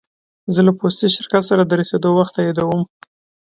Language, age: Pashto, 19-29